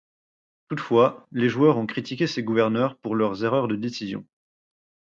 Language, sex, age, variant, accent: French, male, 30-39, Français d'Europe, Français de Belgique